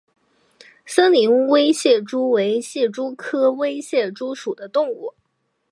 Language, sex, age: Chinese, female, 19-29